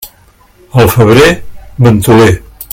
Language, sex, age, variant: Catalan, male, 70-79, Central